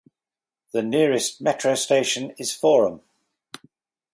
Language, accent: English, England English